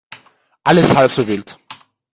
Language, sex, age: German, male, under 19